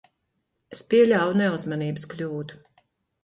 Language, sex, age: Latvian, female, 50-59